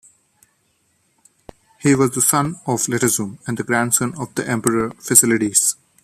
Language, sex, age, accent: English, male, 19-29, India and South Asia (India, Pakistan, Sri Lanka)